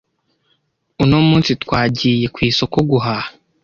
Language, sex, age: Kinyarwanda, male, under 19